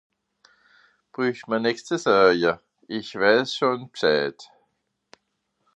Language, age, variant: Swiss German, 50-59, Nordniederàlemmànisch (Rishoffe, Zàwere, Bùsswìller, Hawenau, Brüemt, Stroossbùri, Molse, Dàmbàch, Schlettstàtt, Pfàlzbùri usw.)